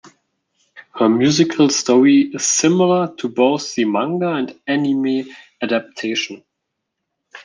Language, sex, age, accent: English, male, 19-29, United States English